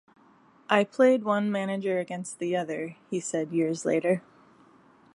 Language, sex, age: English, female, 40-49